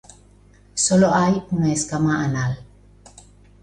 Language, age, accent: Spanish, 40-49, España: Centro-Sur peninsular (Madrid, Toledo, Castilla-La Mancha)